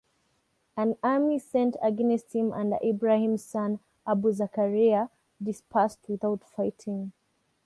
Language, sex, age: English, female, 19-29